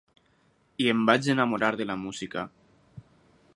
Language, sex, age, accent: Catalan, male, 19-29, valencià